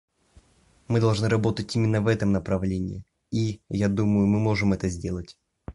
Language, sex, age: Russian, male, under 19